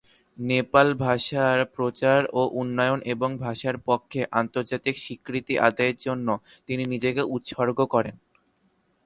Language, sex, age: Bengali, male, under 19